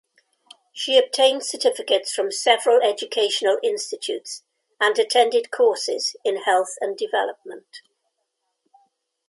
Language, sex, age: English, female, 70-79